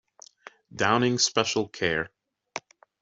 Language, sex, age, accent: English, male, 30-39, United States English